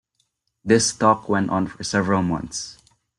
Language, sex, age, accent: English, male, 19-29, Filipino